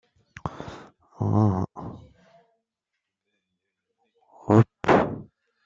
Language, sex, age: French, male, 19-29